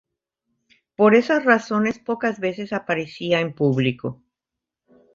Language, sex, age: Spanish, female, 50-59